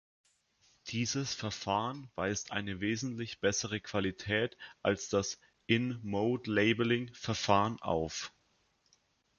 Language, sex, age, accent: German, male, under 19, Deutschland Deutsch